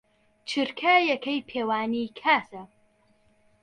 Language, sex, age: Central Kurdish, male, 40-49